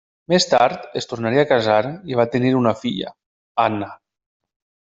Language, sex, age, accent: Catalan, male, 30-39, valencià